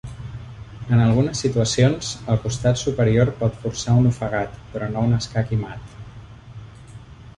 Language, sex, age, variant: Catalan, male, 40-49, Central